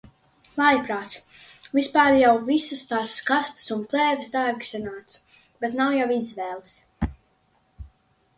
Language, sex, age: Latvian, female, under 19